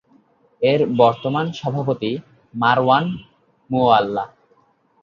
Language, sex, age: Bengali, male, 19-29